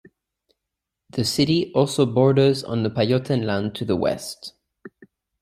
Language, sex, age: English, male, 30-39